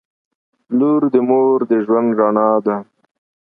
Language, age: Pashto, 30-39